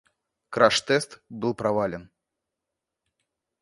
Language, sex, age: Russian, male, 30-39